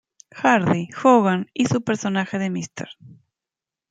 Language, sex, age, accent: Spanish, female, 40-49, Rioplatense: Argentina, Uruguay, este de Bolivia, Paraguay